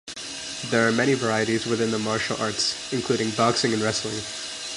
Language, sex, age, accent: English, male, under 19, United States English